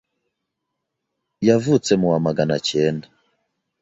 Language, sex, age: Kinyarwanda, male, 19-29